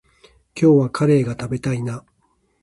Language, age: Japanese, 50-59